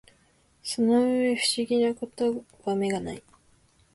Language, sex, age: Japanese, female, 19-29